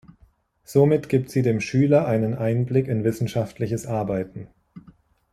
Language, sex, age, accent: German, male, 30-39, Deutschland Deutsch